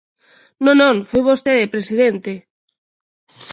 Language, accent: Galician, Neofalante